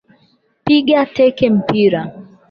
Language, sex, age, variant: Swahili, female, 19-29, Kiswahili cha Bara ya Tanzania